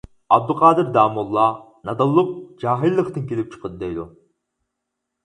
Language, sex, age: Uyghur, male, 19-29